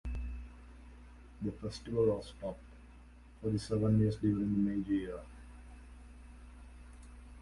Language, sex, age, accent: English, male, 19-29, India and South Asia (India, Pakistan, Sri Lanka)